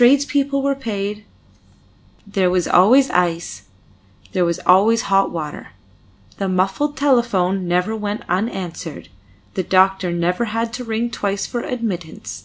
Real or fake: real